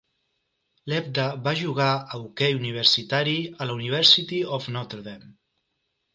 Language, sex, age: Catalan, male, 30-39